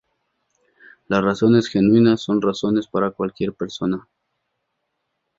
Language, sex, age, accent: Spanish, male, 30-39, México